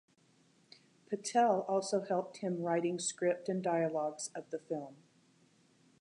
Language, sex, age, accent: English, female, 60-69, United States English